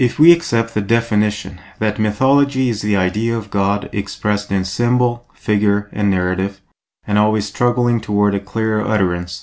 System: none